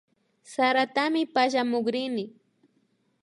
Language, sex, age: Imbabura Highland Quichua, female, 30-39